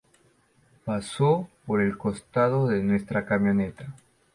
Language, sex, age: Spanish, male, 50-59